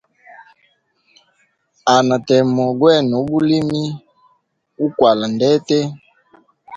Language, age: Hemba, 19-29